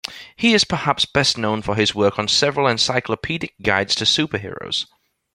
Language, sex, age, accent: English, male, 19-29, England English